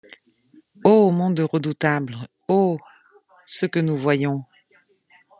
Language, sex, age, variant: French, female, 40-49, Français de métropole